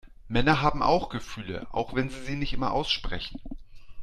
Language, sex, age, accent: German, male, 40-49, Deutschland Deutsch